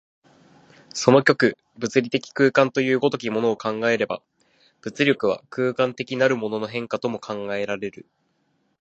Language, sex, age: Japanese, male, 19-29